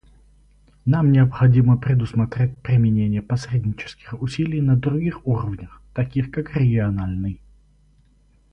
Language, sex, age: Russian, male, 19-29